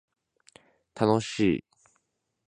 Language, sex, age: Japanese, male, 19-29